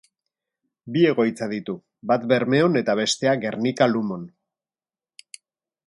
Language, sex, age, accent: Basque, male, 50-59, Erdialdekoa edo Nafarra (Gipuzkoa, Nafarroa)